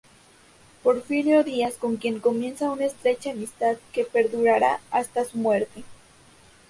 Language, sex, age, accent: Spanish, female, 19-29, México